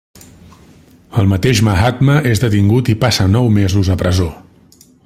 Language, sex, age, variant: Catalan, male, 40-49, Central